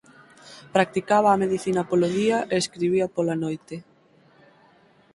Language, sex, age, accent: Galician, female, 19-29, Atlántico (seseo e gheada)